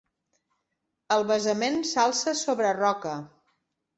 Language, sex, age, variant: Catalan, female, 60-69, Central